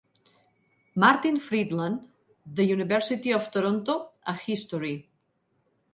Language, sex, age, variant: Catalan, female, 40-49, Central